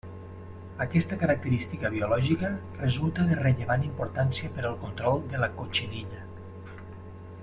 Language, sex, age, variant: Catalan, male, 40-49, Septentrional